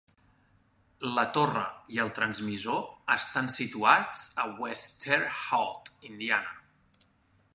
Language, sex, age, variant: Catalan, male, 40-49, Central